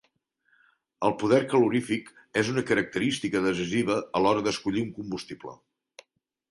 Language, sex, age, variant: Catalan, male, 50-59, Central